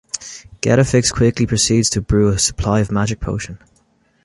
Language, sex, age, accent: English, male, 19-29, Irish English